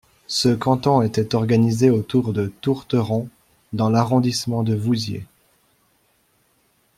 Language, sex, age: French, male, 19-29